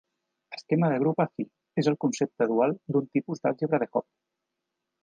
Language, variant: Catalan, Central